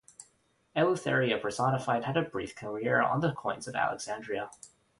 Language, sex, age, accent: English, male, under 19, United States English